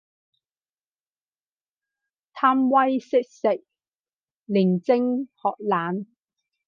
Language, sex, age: Cantonese, female, 30-39